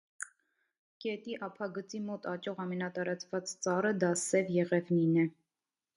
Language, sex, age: Armenian, female, 19-29